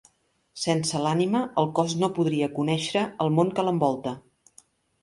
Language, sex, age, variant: Catalan, female, 50-59, Central